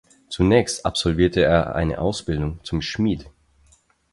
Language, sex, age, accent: German, male, 19-29, Österreichisches Deutsch